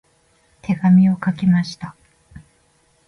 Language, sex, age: Japanese, female, 50-59